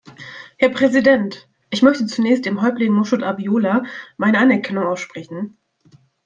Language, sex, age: German, female, 19-29